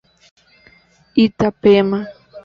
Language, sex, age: Portuguese, female, 19-29